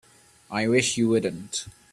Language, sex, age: English, male, under 19